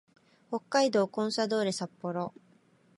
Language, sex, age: Japanese, female, 19-29